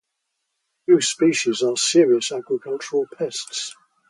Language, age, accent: English, 80-89, England English